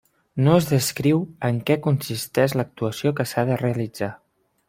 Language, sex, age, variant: Catalan, male, 30-39, Central